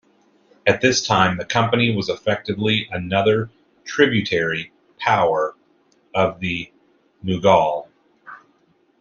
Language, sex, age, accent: English, male, 40-49, United States English